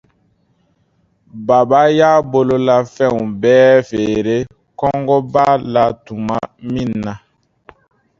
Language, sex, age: Dyula, male, 19-29